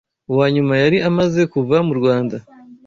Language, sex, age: Kinyarwanda, male, 19-29